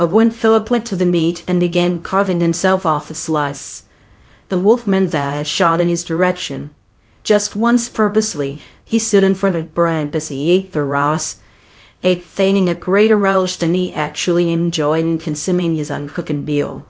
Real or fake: fake